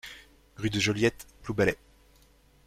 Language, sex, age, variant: French, male, 30-39, Français de métropole